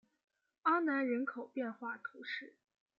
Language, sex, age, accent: Chinese, female, 19-29, 出生地：黑龙江省